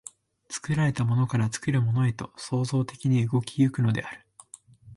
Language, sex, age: Japanese, male, 19-29